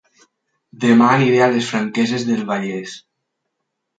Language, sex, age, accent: Catalan, male, 19-29, valencià